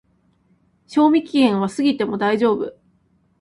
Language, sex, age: Japanese, female, 19-29